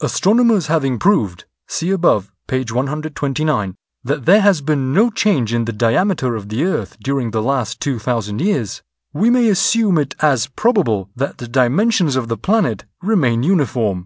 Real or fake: real